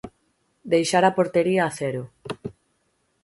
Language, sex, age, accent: Galician, female, 19-29, Central (gheada); Oriental (común en zona oriental)